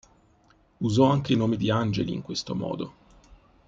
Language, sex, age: Italian, male, 50-59